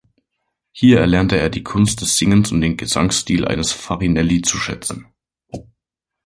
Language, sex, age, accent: German, male, 19-29, Deutschland Deutsch